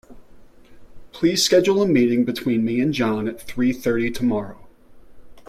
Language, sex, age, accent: English, male, 40-49, United States English